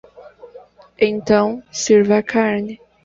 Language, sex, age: Portuguese, female, 19-29